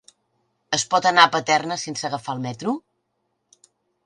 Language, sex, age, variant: Catalan, female, 50-59, Central